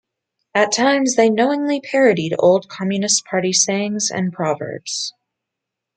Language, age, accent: English, 19-29, United States English